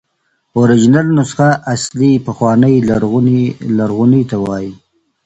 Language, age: Pashto, 40-49